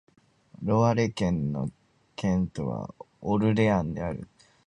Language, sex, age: Japanese, male, 19-29